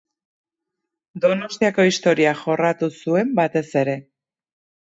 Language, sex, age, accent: Basque, female, 30-39, Erdialdekoa edo Nafarra (Gipuzkoa, Nafarroa)